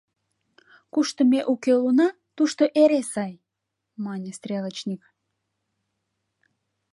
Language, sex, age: Mari, female, 19-29